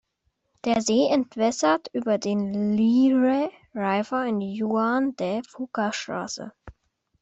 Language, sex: German, male